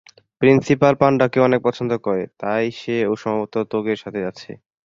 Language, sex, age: Bengali, male, 19-29